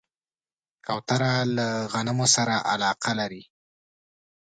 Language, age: Pashto, 19-29